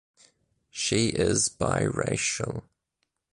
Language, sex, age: English, male, 30-39